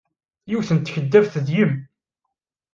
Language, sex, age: Kabyle, male, 19-29